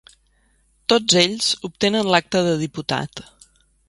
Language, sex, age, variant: Catalan, female, 40-49, Central